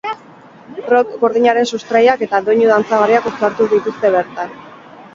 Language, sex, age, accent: Basque, female, 19-29, Mendebalekoa (Araba, Bizkaia, Gipuzkoako mendebaleko herri batzuk)